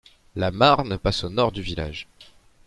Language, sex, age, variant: French, male, 30-39, Français de métropole